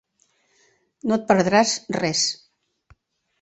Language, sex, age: Catalan, female, 70-79